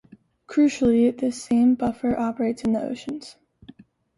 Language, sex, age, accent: English, female, 19-29, United States English